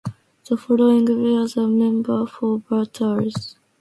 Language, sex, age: English, female, 19-29